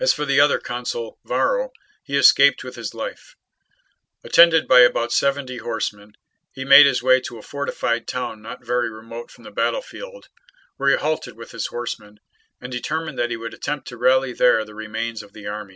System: none